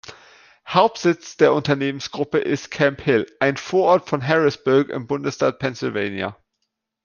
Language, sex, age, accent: German, male, 19-29, Deutschland Deutsch